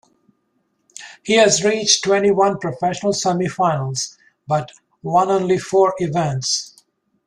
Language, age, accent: English, 50-59, United States English